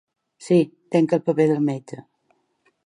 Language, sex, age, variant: Catalan, female, 40-49, Balear